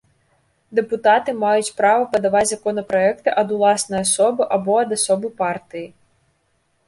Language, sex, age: Belarusian, female, 19-29